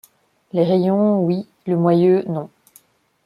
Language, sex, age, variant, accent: French, female, 30-39, Français d'Afrique subsaharienne et des îles africaines, Français de Madagascar